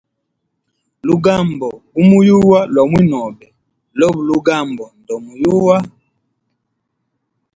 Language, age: Hemba, 30-39